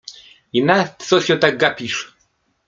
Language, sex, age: Polish, male, 40-49